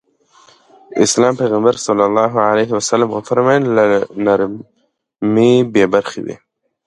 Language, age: Pashto, 19-29